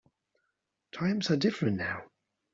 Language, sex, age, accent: English, male, 30-39, England English